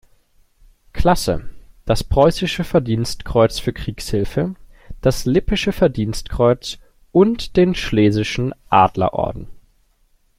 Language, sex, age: German, male, 19-29